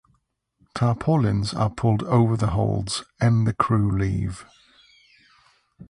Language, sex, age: English, male, 50-59